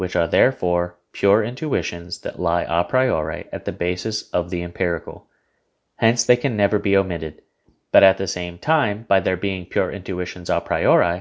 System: none